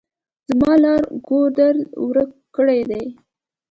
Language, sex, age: Pashto, female, 19-29